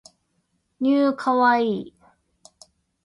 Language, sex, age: Japanese, female, 40-49